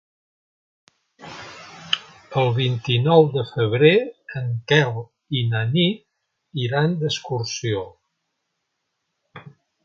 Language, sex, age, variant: Catalan, male, 60-69, Central